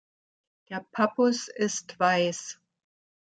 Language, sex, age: German, female, 60-69